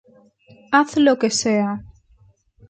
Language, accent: Spanish, España: Centro-Sur peninsular (Madrid, Toledo, Castilla-La Mancha)